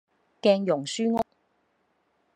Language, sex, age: Cantonese, female, 50-59